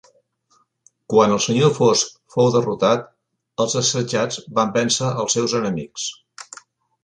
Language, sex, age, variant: Catalan, male, 60-69, Central